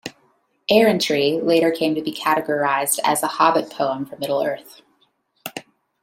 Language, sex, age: English, female, 19-29